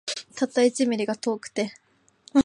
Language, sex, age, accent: Japanese, female, 19-29, 東京